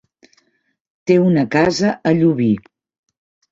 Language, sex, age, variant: Catalan, female, 60-69, Central